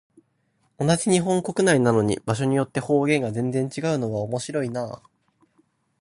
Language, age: Japanese, under 19